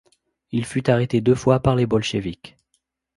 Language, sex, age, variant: French, male, 40-49, Français de métropole